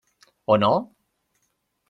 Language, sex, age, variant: Catalan, male, 30-39, Nord-Occidental